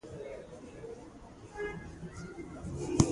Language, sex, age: Pashto, female, 19-29